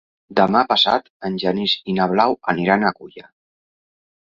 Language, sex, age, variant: Catalan, male, 40-49, Central